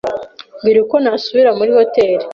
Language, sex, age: Kinyarwanda, female, 19-29